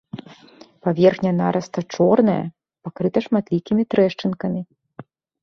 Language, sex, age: Belarusian, female, 30-39